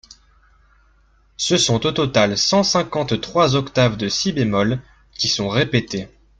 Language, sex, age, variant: French, male, 19-29, Français de métropole